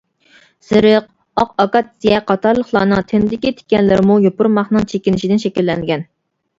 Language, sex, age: Uyghur, female, 19-29